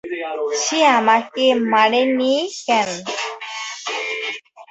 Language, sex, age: Bengali, female, 19-29